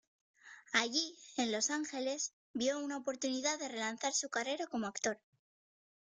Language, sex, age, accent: Spanish, female, under 19, España: Norte peninsular (Asturias, Castilla y León, Cantabria, País Vasco, Navarra, Aragón, La Rioja, Guadalajara, Cuenca)